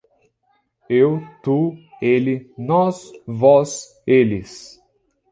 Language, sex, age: Portuguese, male, 30-39